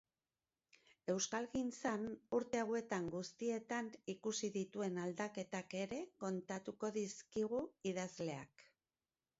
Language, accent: Basque, Erdialdekoa edo Nafarra (Gipuzkoa, Nafarroa)